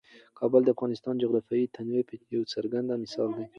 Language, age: Pashto, 19-29